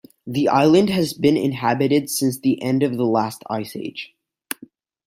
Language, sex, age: English, male, 19-29